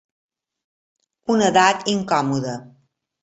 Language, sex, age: Catalan, female, 50-59